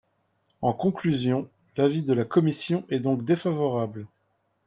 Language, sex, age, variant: French, male, 30-39, Français de métropole